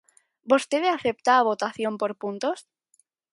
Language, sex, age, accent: Galician, female, under 19, Normativo (estándar)